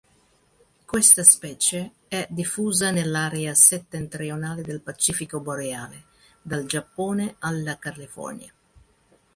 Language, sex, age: Italian, female, 50-59